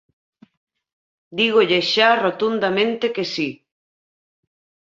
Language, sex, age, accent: Galician, female, 40-49, Normativo (estándar)